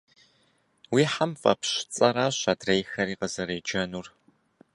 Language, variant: Kabardian, Адыгэбзэ (Къэбэрдей, Кирил, псоми зэдай)